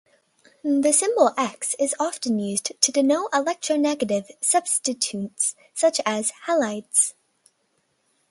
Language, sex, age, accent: English, female, under 19, United States English